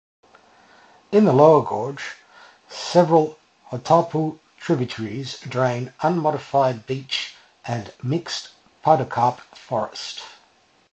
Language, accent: English, Australian English